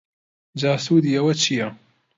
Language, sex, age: Central Kurdish, male, 19-29